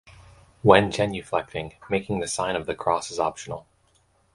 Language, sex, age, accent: English, male, 19-29, United States English